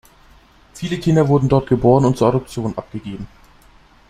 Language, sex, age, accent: German, male, under 19, Deutschland Deutsch